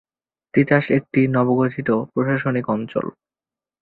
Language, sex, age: Bengali, male, 19-29